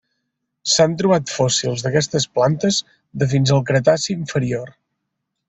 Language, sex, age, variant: Catalan, male, 30-39, Septentrional